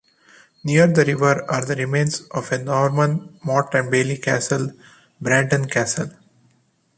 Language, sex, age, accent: English, male, 30-39, India and South Asia (India, Pakistan, Sri Lanka)